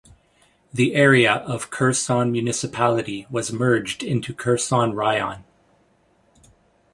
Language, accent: English, Canadian English